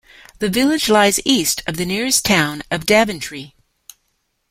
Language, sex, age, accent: English, female, 50-59, Canadian English